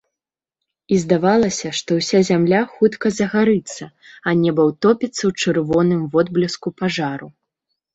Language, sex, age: Belarusian, female, 19-29